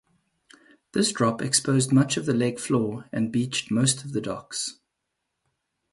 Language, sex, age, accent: English, male, 40-49, Southern African (South Africa, Zimbabwe, Namibia)